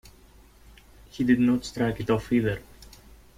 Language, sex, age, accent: English, male, 19-29, United States English